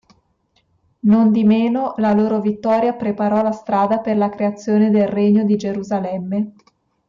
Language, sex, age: Italian, female, 19-29